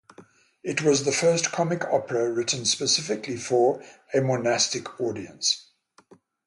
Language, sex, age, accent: English, male, 70-79, England English; Southern African (South Africa, Zimbabwe, Namibia)